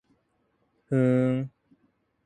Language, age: Japanese, 19-29